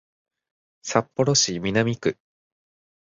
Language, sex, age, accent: Japanese, male, under 19, 標準語